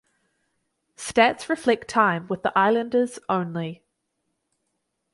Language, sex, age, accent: English, female, 19-29, New Zealand English